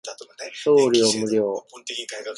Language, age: Japanese, 40-49